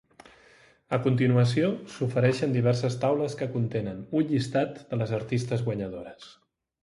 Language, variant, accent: Catalan, Central, central